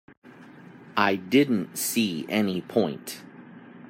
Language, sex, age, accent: English, male, 30-39, United States English